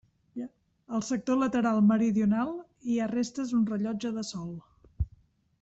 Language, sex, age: Catalan, female, 90+